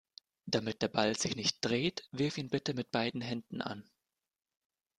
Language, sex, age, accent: German, male, 19-29, Deutschland Deutsch